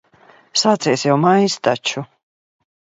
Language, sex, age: Latvian, female, 50-59